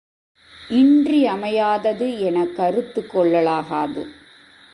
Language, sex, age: Tamil, female, 40-49